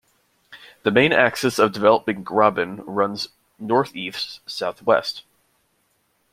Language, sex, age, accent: English, male, 19-29, United States English